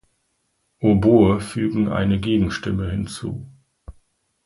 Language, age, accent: German, 50-59, Deutschland Deutsch